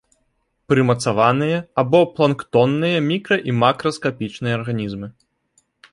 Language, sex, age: Belarusian, male, 19-29